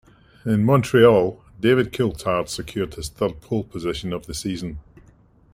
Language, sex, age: English, male, 50-59